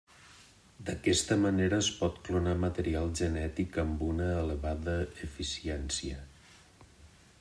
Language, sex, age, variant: Catalan, male, 50-59, Nord-Occidental